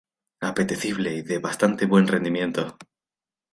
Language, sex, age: Spanish, male, 19-29